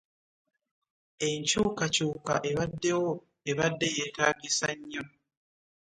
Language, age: Ganda, 19-29